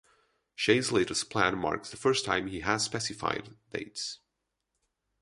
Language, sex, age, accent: English, male, 19-29, United States English